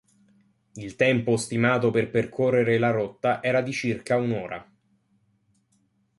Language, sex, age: Italian, male, under 19